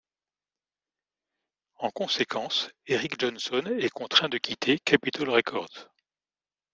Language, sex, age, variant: French, male, 50-59, Français de métropole